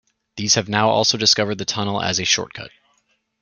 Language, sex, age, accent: English, male, 19-29, Canadian English